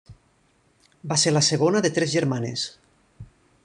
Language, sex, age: Catalan, male, 40-49